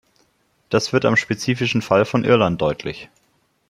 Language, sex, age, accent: German, male, 30-39, Deutschland Deutsch